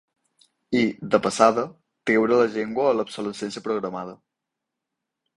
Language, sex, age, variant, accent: Catalan, male, 19-29, Balear, mallorquí